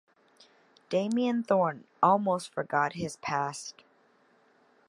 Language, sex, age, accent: English, female, 30-39, United States English